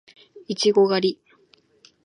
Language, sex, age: Japanese, female, 19-29